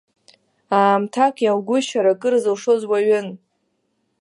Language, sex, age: Abkhazian, female, under 19